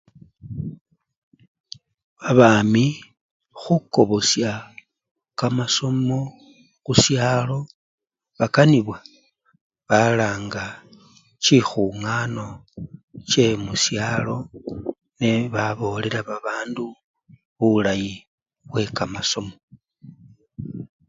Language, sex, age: Luyia, male, 40-49